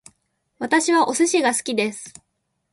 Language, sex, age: Japanese, female, 19-29